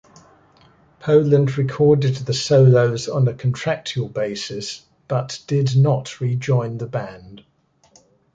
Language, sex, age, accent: English, male, 70-79, England English